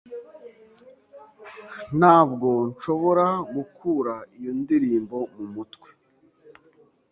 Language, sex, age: Kinyarwanda, male, 19-29